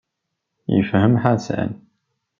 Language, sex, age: Kabyle, male, 30-39